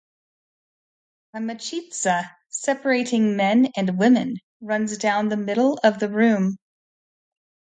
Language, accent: English, United States English